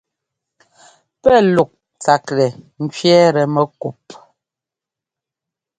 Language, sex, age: Ngomba, female, 40-49